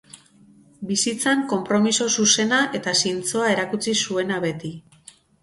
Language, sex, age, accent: Basque, female, 40-49, Mendebalekoa (Araba, Bizkaia, Gipuzkoako mendebaleko herri batzuk)